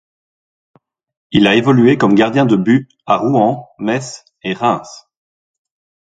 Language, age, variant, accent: French, 40-49, Français d'Europe, Français de Belgique